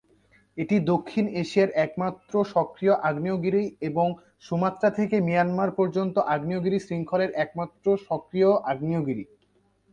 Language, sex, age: Bengali, male, under 19